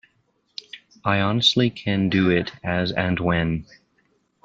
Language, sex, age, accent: English, male, 19-29, United States English